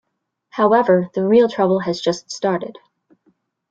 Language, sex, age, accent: English, female, 30-39, United States English